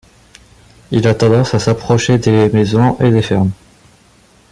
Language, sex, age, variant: French, male, 19-29, Français de métropole